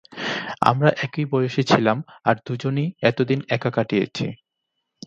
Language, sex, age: Bengali, male, 19-29